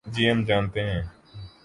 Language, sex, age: Urdu, male, 19-29